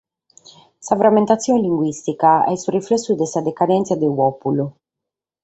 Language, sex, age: Sardinian, female, 30-39